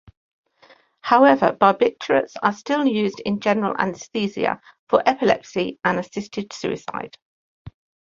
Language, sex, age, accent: English, female, 50-59, England English